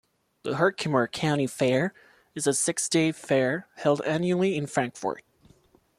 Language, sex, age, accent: English, male, 19-29, United States English